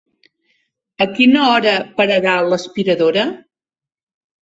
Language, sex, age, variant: Catalan, female, 50-59, Central